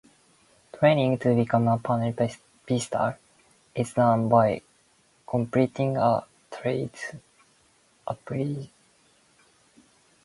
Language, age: English, 19-29